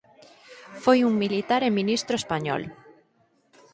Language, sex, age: Galician, female, 40-49